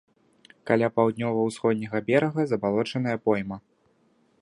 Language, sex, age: Belarusian, male, 19-29